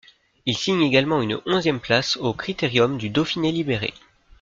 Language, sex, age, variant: French, female, 19-29, Français de métropole